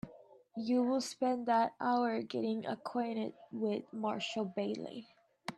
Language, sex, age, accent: English, female, 30-39, United States English